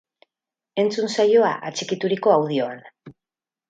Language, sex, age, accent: Basque, female, 50-59, Mendebalekoa (Araba, Bizkaia, Gipuzkoako mendebaleko herri batzuk)